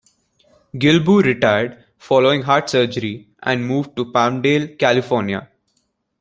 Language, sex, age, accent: English, male, under 19, India and South Asia (India, Pakistan, Sri Lanka)